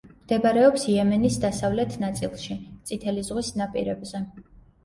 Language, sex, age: Georgian, female, 19-29